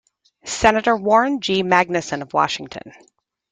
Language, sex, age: English, female, 40-49